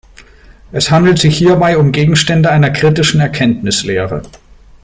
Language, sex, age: German, male, 40-49